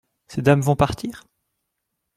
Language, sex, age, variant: French, male, 19-29, Français de métropole